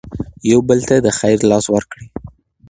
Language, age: Pashto, under 19